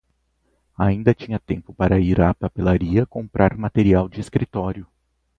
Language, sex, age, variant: Portuguese, male, 30-39, Portuguese (Brasil)